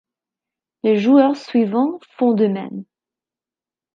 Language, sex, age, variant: French, female, 19-29, Français de métropole